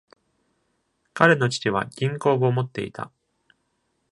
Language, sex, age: Japanese, male, 30-39